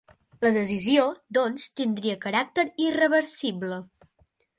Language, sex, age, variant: Catalan, male, under 19, Central